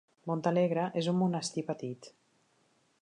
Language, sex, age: Catalan, female, 40-49